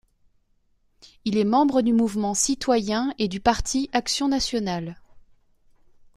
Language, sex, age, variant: French, female, 30-39, Français de métropole